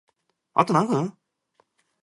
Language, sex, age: Japanese, male, 19-29